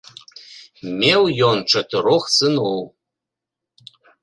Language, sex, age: Belarusian, male, 40-49